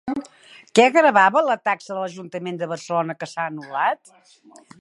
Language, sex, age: Catalan, female, 60-69